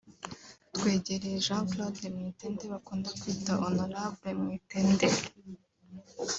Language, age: Kinyarwanda, 19-29